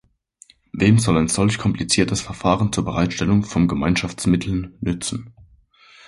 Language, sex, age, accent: German, male, 19-29, Deutschland Deutsch